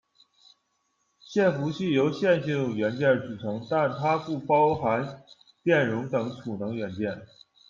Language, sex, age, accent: Chinese, male, 19-29, 出生地：辽宁省